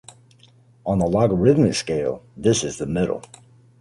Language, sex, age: English, male, 50-59